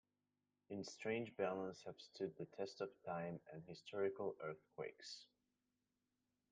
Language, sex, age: English, male, under 19